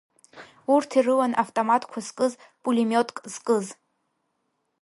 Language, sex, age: Abkhazian, female, 19-29